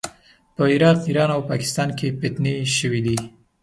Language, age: Pashto, 19-29